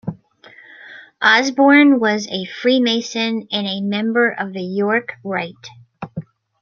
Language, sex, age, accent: English, female, 60-69, United States English